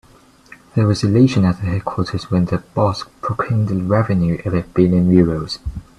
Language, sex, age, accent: English, male, under 19, England English